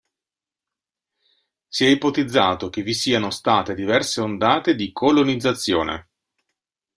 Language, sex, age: Italian, male, 40-49